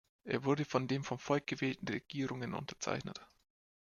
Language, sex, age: German, male, 19-29